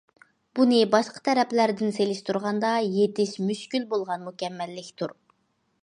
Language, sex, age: Uyghur, female, 19-29